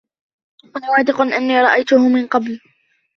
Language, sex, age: Arabic, female, 19-29